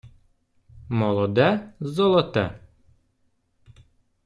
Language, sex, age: Ukrainian, male, 19-29